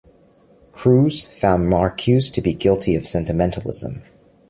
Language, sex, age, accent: English, male, 19-29, United States English